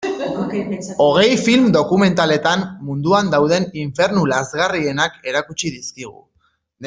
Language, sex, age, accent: Basque, male, 30-39, Erdialdekoa edo Nafarra (Gipuzkoa, Nafarroa)